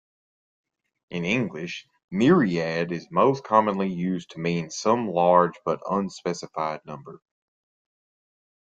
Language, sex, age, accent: English, male, 30-39, United States English